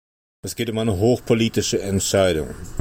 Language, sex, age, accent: German, male, 40-49, Deutschland Deutsch